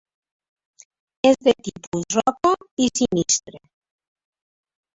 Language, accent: Catalan, valencià